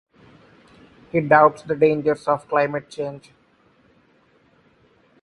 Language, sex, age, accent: English, male, 19-29, India and South Asia (India, Pakistan, Sri Lanka)